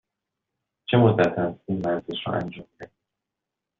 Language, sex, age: Persian, male, 19-29